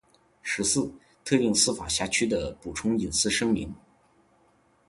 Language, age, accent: Chinese, 19-29, 出生地：吉林省